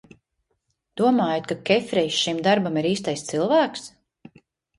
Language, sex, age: Latvian, female, 30-39